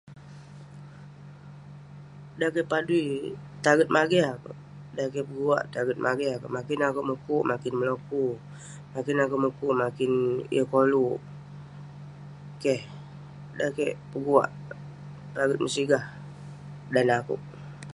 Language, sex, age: Western Penan, female, 30-39